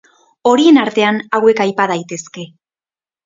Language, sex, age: Basque, female, 19-29